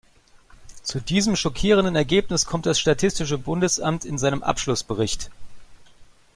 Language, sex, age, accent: German, male, 40-49, Deutschland Deutsch